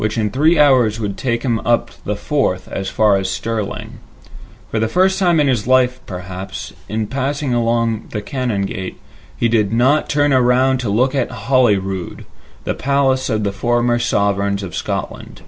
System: none